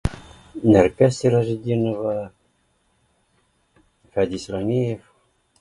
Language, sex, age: Bashkir, male, 50-59